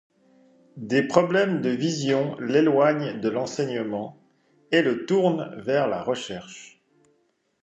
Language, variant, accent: French, Français d'Europe, Français de Suisse